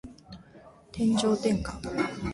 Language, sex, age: Japanese, female, 19-29